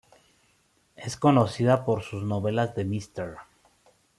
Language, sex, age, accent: Spanish, male, 19-29, México